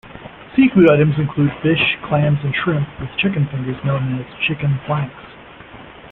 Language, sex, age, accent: English, male, 50-59, United States English